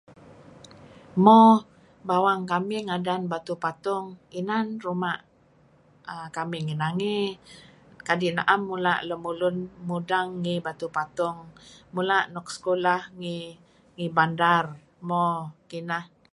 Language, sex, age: Kelabit, female, 60-69